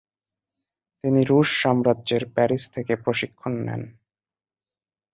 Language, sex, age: Bengali, male, 19-29